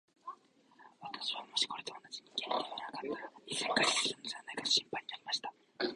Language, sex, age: Japanese, male, under 19